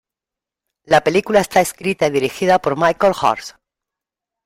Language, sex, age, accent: Spanish, female, 50-59, España: Sur peninsular (Andalucia, Extremadura, Murcia)